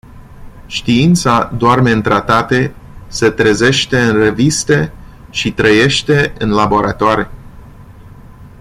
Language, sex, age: Romanian, male, 30-39